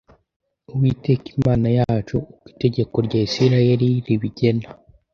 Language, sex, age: Kinyarwanda, male, under 19